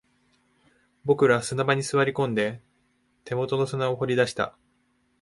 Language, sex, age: Japanese, male, 19-29